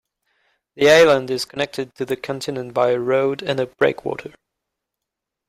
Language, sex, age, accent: English, male, 19-29, United States English